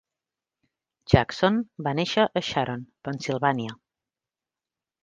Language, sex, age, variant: Catalan, female, 40-49, Central